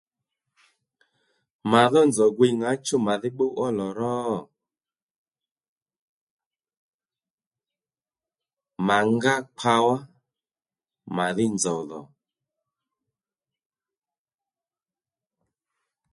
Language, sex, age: Lendu, male, 30-39